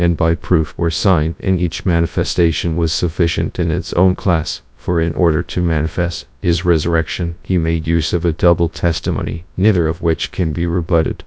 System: TTS, GradTTS